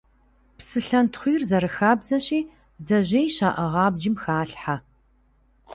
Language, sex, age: Kabardian, female, 19-29